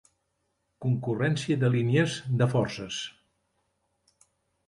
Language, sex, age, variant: Catalan, male, 50-59, Central